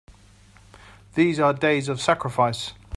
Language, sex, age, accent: English, male, 50-59, England English